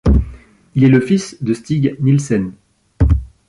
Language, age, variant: French, 30-39, Français de métropole